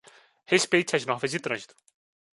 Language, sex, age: Portuguese, male, 19-29